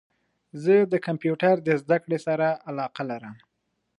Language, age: Pashto, 19-29